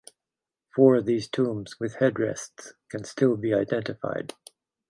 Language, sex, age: English, male, 70-79